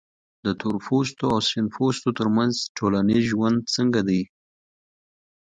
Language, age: Pashto, 19-29